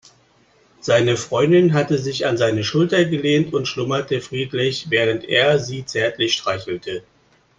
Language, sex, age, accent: German, male, 30-39, Deutschland Deutsch